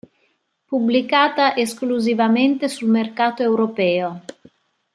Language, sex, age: Italian, female, 40-49